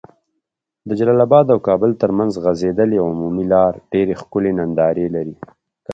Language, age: Pashto, 19-29